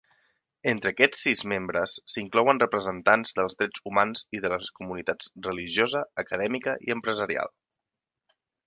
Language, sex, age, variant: Catalan, male, 30-39, Central